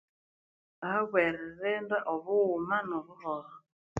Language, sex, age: Konzo, female, 30-39